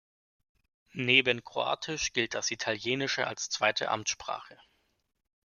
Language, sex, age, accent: German, male, 19-29, Deutschland Deutsch